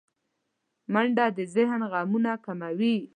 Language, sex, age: Pashto, female, 19-29